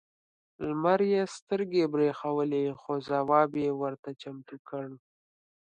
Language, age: Pashto, 30-39